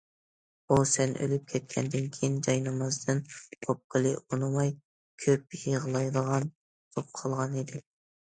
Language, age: Uyghur, 19-29